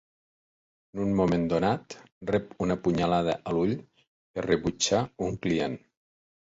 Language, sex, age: Catalan, male, 60-69